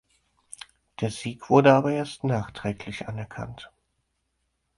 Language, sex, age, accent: German, male, 19-29, Deutschland Deutsch